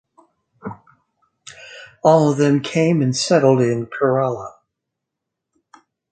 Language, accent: English, United States English